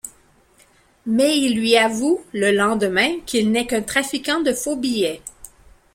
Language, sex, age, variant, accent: French, female, 40-49, Français d'Amérique du Nord, Français du Canada